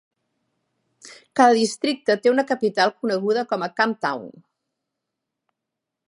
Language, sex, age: Catalan, female, 50-59